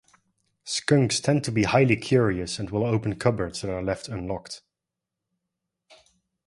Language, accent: English, Dutch